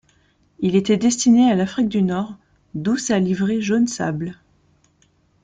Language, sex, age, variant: French, female, 30-39, Français de métropole